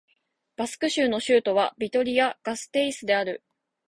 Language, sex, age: Japanese, female, 19-29